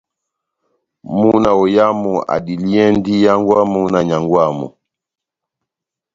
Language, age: Batanga, 60-69